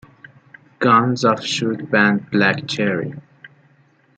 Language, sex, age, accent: English, male, 19-29, United States English